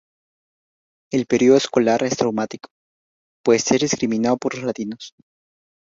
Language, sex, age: Spanish, male, under 19